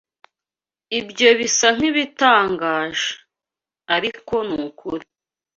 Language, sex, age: Kinyarwanda, female, 19-29